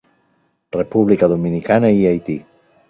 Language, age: Catalan, 40-49